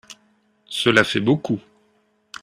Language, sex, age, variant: French, male, 50-59, Français de métropole